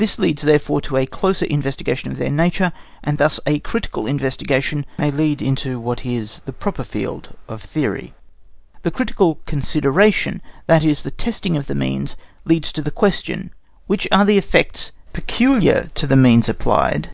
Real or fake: real